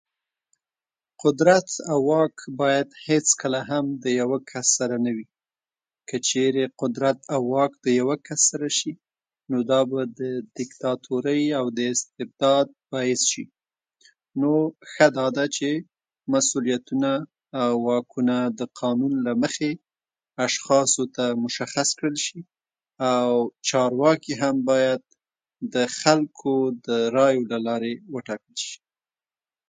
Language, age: Pashto, 30-39